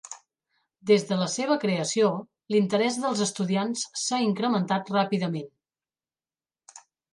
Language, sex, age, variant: Catalan, female, 30-39, Central